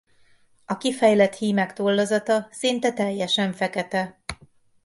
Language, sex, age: Hungarian, female, 40-49